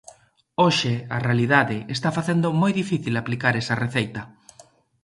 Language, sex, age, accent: Galician, male, 19-29, Normativo (estándar)